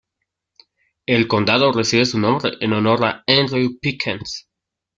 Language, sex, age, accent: Spanish, male, under 19, México